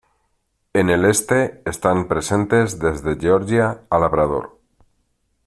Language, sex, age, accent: Spanish, male, 40-49, España: Centro-Sur peninsular (Madrid, Toledo, Castilla-La Mancha)